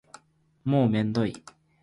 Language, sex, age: Japanese, male, under 19